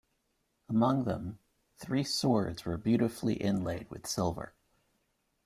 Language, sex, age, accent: English, male, 19-29, United States English